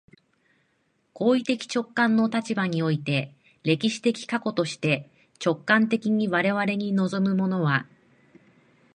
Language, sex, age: Japanese, female, 30-39